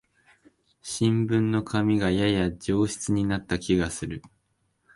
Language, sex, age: Japanese, male, under 19